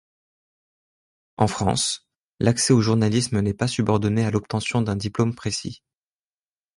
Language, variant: French, Français de métropole